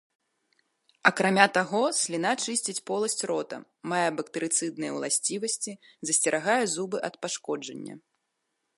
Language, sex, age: Belarusian, female, 19-29